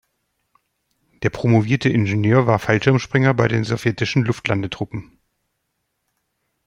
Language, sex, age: German, male, 40-49